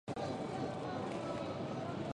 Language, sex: Japanese, female